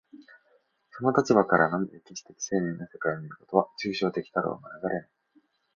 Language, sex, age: Japanese, male, 19-29